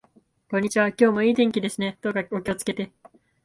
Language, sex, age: Japanese, female, 19-29